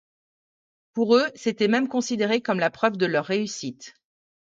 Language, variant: French, Français de métropole